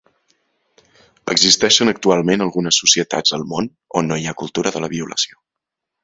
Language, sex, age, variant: Catalan, male, 19-29, Central